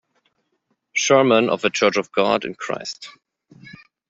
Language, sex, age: English, male, 30-39